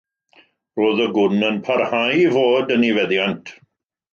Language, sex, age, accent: Welsh, male, 50-59, Y Deyrnas Unedig Cymraeg